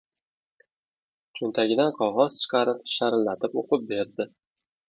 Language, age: Uzbek, 19-29